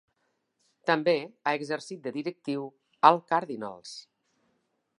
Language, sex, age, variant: Catalan, female, 50-59, Nord-Occidental